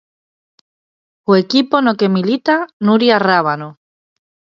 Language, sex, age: Galician, female, 30-39